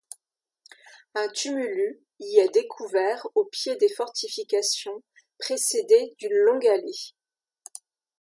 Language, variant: French, Français de métropole